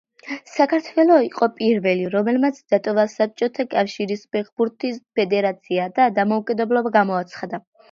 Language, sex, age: Georgian, female, under 19